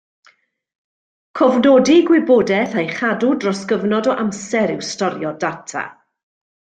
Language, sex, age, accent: Welsh, female, 50-59, Y Deyrnas Unedig Cymraeg